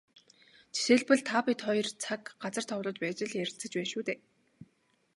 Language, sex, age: Mongolian, female, 19-29